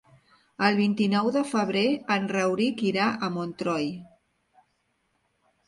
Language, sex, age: Catalan, female, 60-69